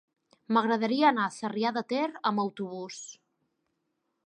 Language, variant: Catalan, Nord-Occidental